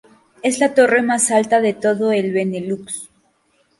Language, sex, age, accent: Spanish, female, 19-29, México